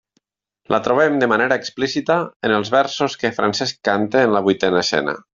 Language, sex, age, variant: Catalan, male, 40-49, Nord-Occidental